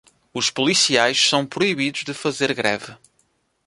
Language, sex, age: Portuguese, male, 30-39